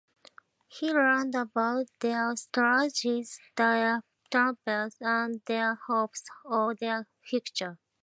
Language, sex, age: English, female, 50-59